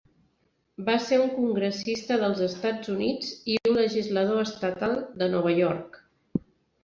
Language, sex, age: Catalan, female, 40-49